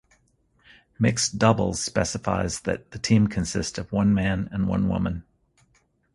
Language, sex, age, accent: English, male, 50-59, United States English